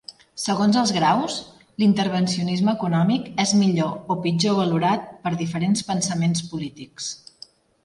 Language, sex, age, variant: Catalan, female, 40-49, Central